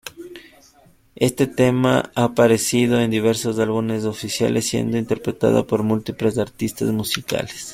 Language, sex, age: Spanish, male, 30-39